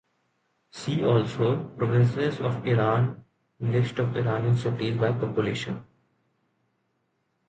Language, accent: English, India and South Asia (India, Pakistan, Sri Lanka)